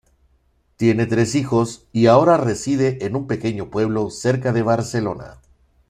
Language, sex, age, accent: Spanish, male, 50-59, México